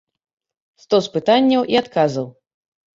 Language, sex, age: Belarusian, female, 30-39